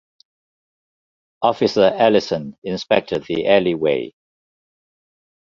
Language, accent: English, Singaporean English